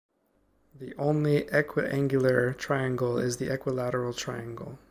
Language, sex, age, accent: English, male, 19-29, United States English